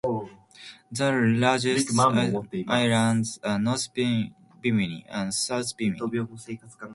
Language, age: English, 19-29